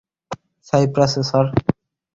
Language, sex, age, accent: Bengali, male, under 19, শুদ্ধ